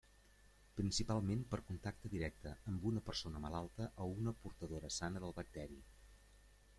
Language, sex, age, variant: Catalan, male, 50-59, Central